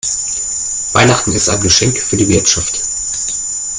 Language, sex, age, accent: German, male, 40-49, Deutschland Deutsch